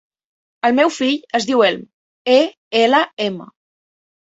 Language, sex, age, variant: Catalan, female, under 19, Central